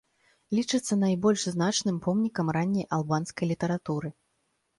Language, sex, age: Belarusian, female, 30-39